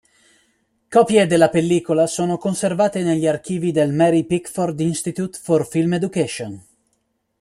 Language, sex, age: Italian, male, 19-29